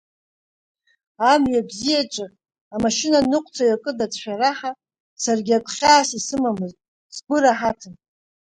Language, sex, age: Abkhazian, female, 50-59